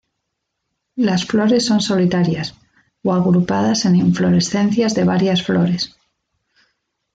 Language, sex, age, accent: Spanish, female, 40-49, España: Norte peninsular (Asturias, Castilla y León, Cantabria, País Vasco, Navarra, Aragón, La Rioja, Guadalajara, Cuenca)